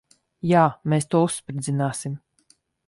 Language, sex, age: Latvian, female, 30-39